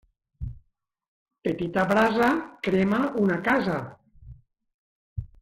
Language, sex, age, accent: Catalan, male, 50-59, valencià